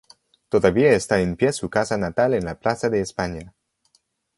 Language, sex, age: Spanish, male, 19-29